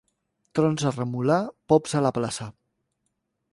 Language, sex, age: Catalan, male, 40-49